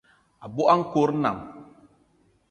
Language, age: Eton (Cameroon), 30-39